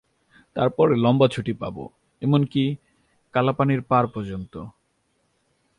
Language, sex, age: Bengali, male, 19-29